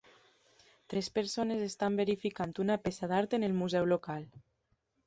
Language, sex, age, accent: Catalan, female, 19-29, valencià